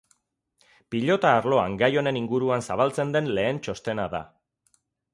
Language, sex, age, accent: Basque, male, 40-49, Mendebalekoa (Araba, Bizkaia, Gipuzkoako mendebaleko herri batzuk)